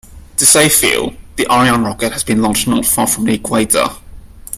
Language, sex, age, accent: English, male, 19-29, Singaporean English